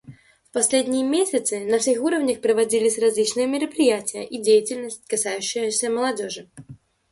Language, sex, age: Russian, female, under 19